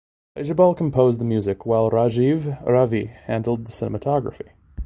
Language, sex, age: English, male, 19-29